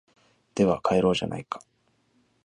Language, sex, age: Japanese, male, 19-29